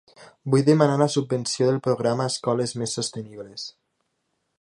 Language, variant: Catalan, Nord-Occidental